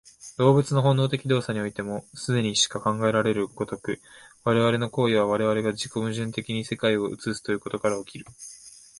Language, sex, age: Japanese, male, 19-29